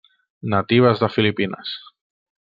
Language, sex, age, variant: Catalan, male, 30-39, Central